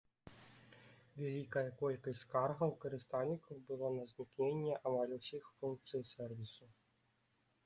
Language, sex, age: Belarusian, male, 19-29